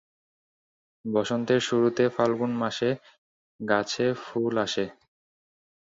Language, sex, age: Bengali, male, 19-29